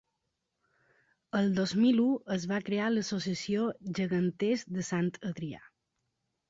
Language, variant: Catalan, Balear